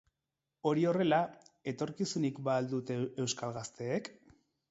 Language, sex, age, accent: Basque, male, 40-49, Erdialdekoa edo Nafarra (Gipuzkoa, Nafarroa)